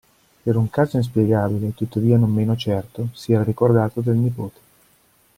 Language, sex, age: Italian, male, 40-49